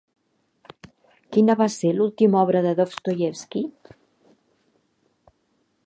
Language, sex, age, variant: Catalan, female, 60-69, Central